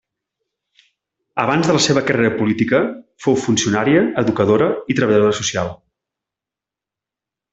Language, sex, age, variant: Catalan, male, 40-49, Central